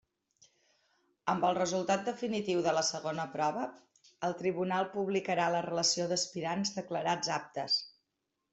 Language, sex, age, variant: Catalan, female, 40-49, Central